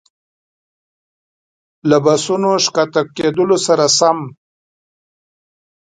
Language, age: Pashto, 40-49